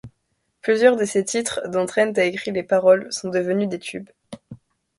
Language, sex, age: French, female, under 19